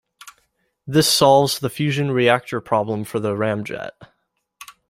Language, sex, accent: English, male, United States English